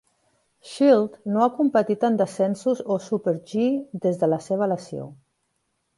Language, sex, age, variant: Catalan, female, 40-49, Central